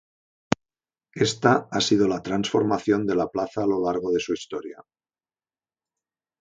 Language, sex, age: Spanish, male, 60-69